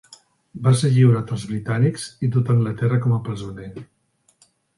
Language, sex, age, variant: Catalan, male, 50-59, Central